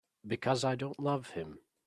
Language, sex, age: English, male, 19-29